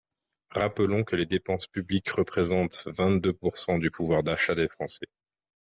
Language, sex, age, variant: French, male, 30-39, Français de métropole